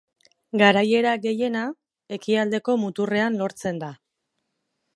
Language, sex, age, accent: Basque, female, 40-49, Erdialdekoa edo Nafarra (Gipuzkoa, Nafarroa)